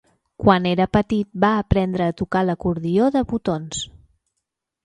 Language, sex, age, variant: Catalan, female, 30-39, Central